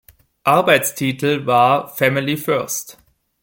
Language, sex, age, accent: German, male, 19-29, Deutschland Deutsch